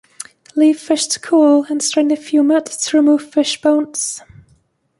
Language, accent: English, England English